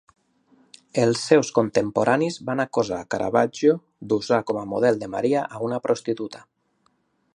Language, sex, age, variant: Catalan, male, 40-49, Nord-Occidental